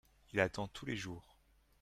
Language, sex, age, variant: French, male, 30-39, Français de métropole